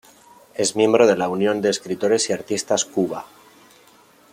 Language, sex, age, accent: Spanish, male, 30-39, España: Norte peninsular (Asturias, Castilla y León, Cantabria, País Vasco, Navarra, Aragón, La Rioja, Guadalajara, Cuenca)